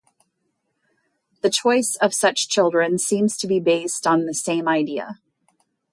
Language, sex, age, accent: English, female, 50-59, United States English